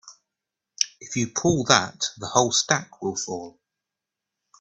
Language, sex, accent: English, female, England English